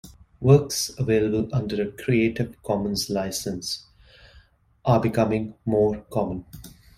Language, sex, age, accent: English, male, 30-39, India and South Asia (India, Pakistan, Sri Lanka)